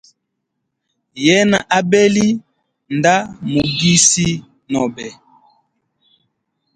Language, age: Hemba, 30-39